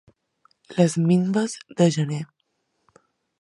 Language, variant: Catalan, Balear